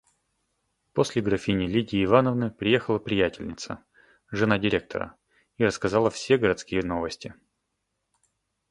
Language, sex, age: Russian, male, 30-39